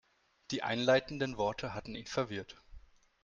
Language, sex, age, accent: German, male, 19-29, Deutschland Deutsch